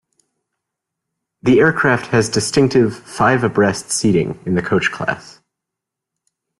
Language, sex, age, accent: English, male, 19-29, United States English